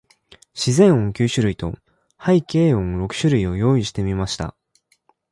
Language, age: Japanese, 19-29